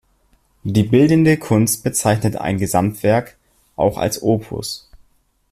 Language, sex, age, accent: German, male, 19-29, Deutschland Deutsch